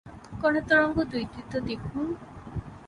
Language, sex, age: Bengali, female, 19-29